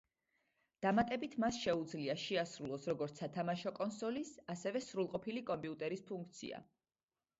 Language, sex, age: Georgian, female, 30-39